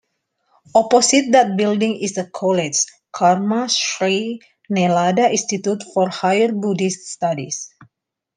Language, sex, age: English, female, 30-39